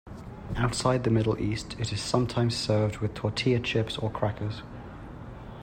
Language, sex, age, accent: English, male, 19-29, England English